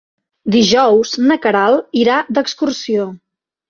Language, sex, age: Catalan, female, 30-39